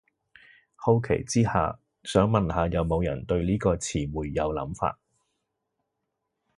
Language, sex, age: Cantonese, male, 30-39